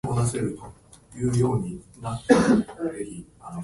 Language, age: Japanese, 19-29